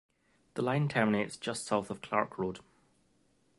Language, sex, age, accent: English, male, 19-29, Scottish English